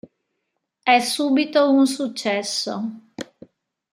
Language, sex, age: Italian, female, 40-49